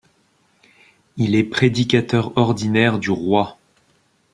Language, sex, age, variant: French, male, 19-29, Français de métropole